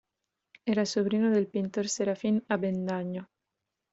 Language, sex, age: Spanish, female, 19-29